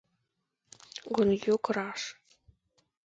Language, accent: English, Welsh English